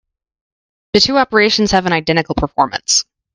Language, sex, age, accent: English, female, 19-29, United States English